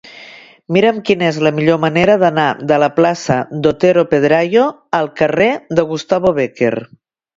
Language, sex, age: Catalan, female, 50-59